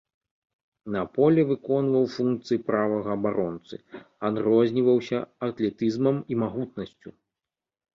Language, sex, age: Belarusian, male, 30-39